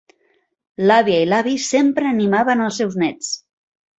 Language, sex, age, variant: Catalan, female, 40-49, Central